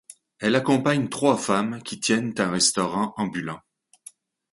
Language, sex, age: French, male, 60-69